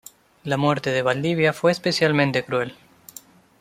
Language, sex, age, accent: Spanish, male, 19-29, Rioplatense: Argentina, Uruguay, este de Bolivia, Paraguay